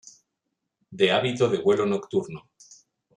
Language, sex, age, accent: Spanish, male, 40-49, España: Norte peninsular (Asturias, Castilla y León, Cantabria, País Vasco, Navarra, Aragón, La Rioja, Guadalajara, Cuenca)